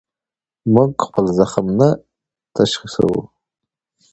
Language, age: Pashto, 19-29